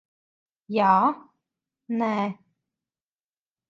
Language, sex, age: Latvian, female, 30-39